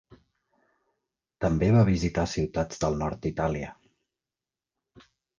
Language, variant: Catalan, Central